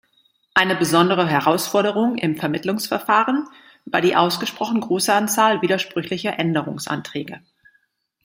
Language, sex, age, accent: German, female, 40-49, Deutschland Deutsch